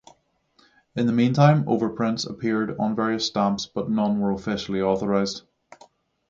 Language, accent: English, Northern Irish